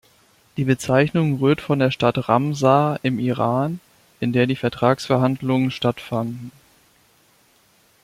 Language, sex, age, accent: German, male, 19-29, Deutschland Deutsch